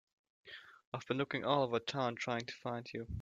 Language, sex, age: English, male, under 19